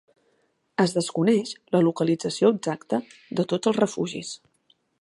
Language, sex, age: Catalan, female, 40-49